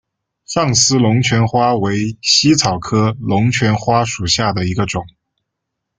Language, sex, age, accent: Chinese, male, 19-29, 出生地：四川省